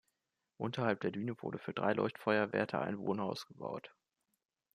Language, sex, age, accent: German, male, 19-29, Deutschland Deutsch